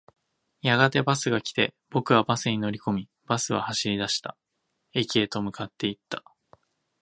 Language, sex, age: Japanese, male, 19-29